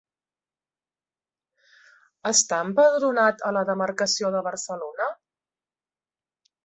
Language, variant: Catalan, Central